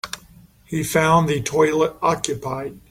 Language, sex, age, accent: English, male, 50-59, United States English